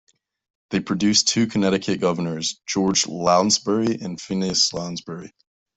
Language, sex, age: English, male, 19-29